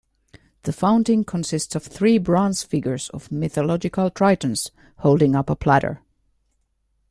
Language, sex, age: English, female, 40-49